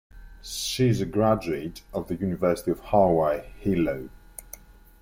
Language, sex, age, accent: English, male, 30-39, England English